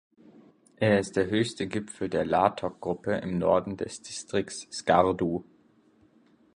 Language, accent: German, Deutschland Deutsch